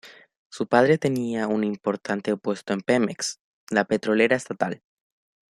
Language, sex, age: Spanish, male, 19-29